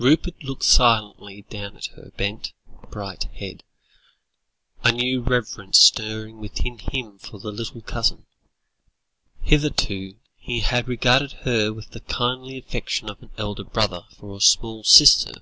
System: none